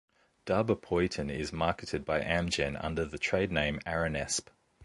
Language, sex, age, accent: English, male, 30-39, Australian English